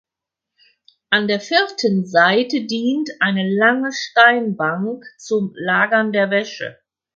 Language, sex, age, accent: German, female, 60-69, Deutschland Deutsch